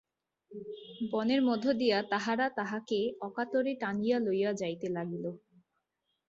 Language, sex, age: Bengali, female, 19-29